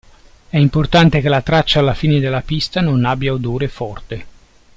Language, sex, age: Italian, male, 40-49